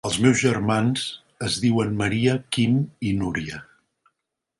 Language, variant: Catalan, Central